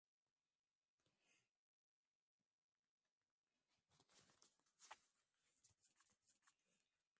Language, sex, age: Swahili, female, 19-29